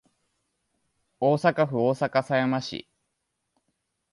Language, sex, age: Japanese, male, 19-29